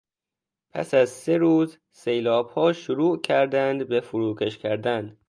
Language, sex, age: Persian, male, under 19